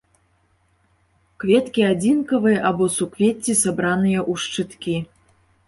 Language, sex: Belarusian, female